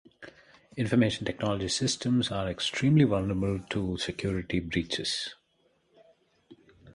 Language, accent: English, India and South Asia (India, Pakistan, Sri Lanka)